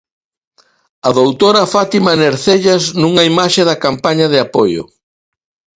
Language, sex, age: Galician, male, 50-59